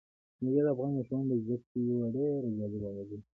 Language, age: Pashto, 19-29